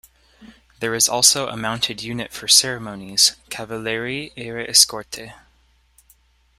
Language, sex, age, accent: English, male, 19-29, United States English